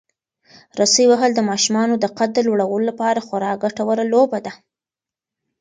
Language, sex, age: Pashto, female, 19-29